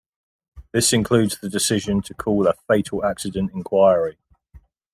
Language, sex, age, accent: English, male, 30-39, England English